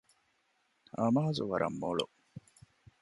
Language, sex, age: Divehi, male, 30-39